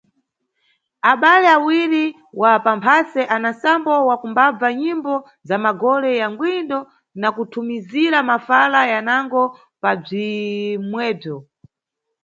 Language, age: Nyungwe, 30-39